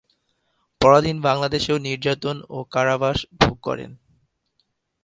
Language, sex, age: Bengali, male, 19-29